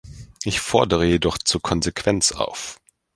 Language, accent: German, Deutschland Deutsch